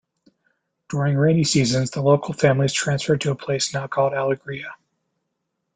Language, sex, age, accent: English, male, 19-29, United States English